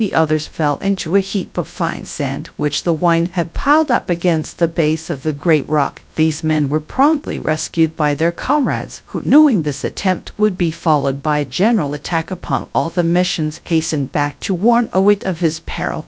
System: TTS, GradTTS